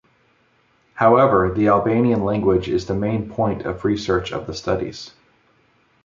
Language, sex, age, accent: English, male, 30-39, United States English